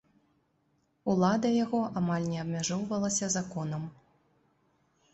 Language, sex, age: Belarusian, female, 30-39